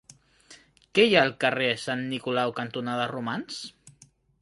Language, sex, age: Catalan, male, 30-39